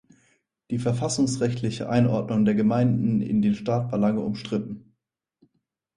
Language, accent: German, Deutschland Deutsch